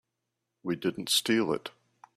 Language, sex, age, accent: English, male, 60-69, United States English